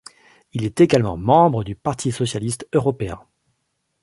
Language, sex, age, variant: French, male, 40-49, Français de métropole